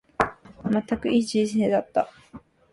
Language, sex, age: Japanese, female, under 19